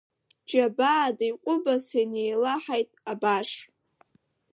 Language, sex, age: Abkhazian, female, under 19